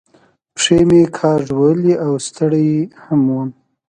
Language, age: Pashto, 19-29